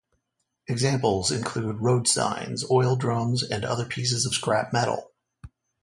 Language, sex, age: English, male, 40-49